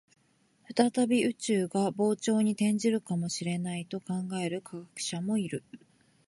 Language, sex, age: Japanese, female, 30-39